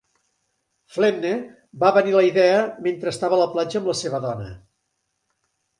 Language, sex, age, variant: Catalan, male, 60-69, Central